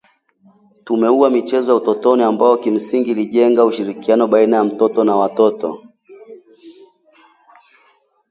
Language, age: Swahili, 30-39